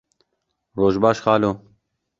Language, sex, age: Kurdish, male, 19-29